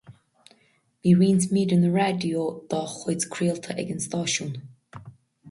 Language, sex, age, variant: Irish, female, 30-39, Gaeilge Chonnacht